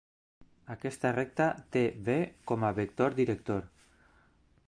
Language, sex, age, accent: Catalan, male, 40-49, valencià